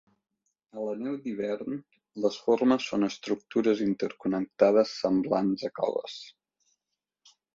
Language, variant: Catalan, Central